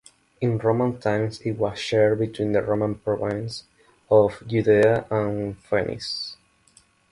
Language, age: English, 19-29